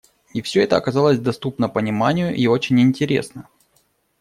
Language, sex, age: Russian, male, 40-49